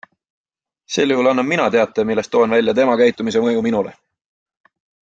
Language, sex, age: Estonian, male, 19-29